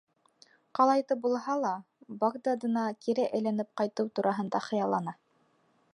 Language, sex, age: Bashkir, female, 19-29